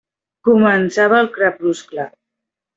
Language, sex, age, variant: Catalan, female, 30-39, Central